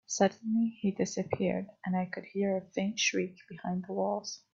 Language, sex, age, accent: English, female, 30-39, Canadian English